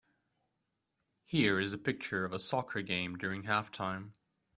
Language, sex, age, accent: English, male, 19-29, England English